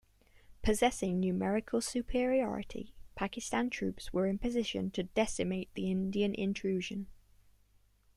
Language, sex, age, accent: English, female, 19-29, England English